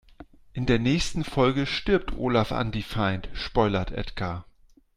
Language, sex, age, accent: German, male, 40-49, Deutschland Deutsch